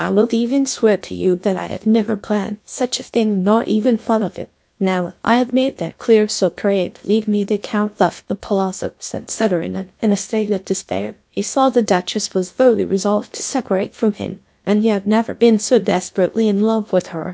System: TTS, GlowTTS